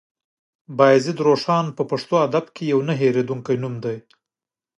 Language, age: Pashto, 40-49